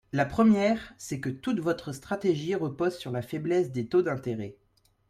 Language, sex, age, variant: French, male, 19-29, Français de métropole